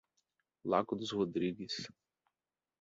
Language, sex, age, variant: Portuguese, male, 30-39, Portuguese (Brasil)